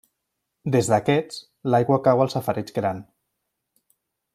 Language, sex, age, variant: Catalan, male, 40-49, Septentrional